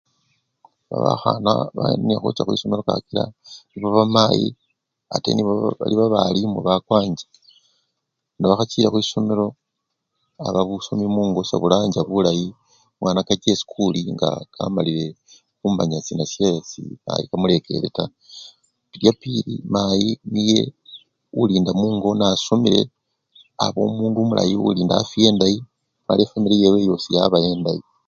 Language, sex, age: Luyia, male, 50-59